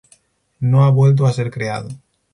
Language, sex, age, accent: Spanish, male, 19-29, España: Centro-Sur peninsular (Madrid, Toledo, Castilla-La Mancha)